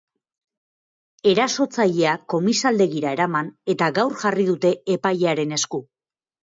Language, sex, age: Basque, female, 30-39